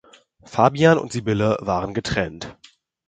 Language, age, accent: German, under 19, Deutschland Deutsch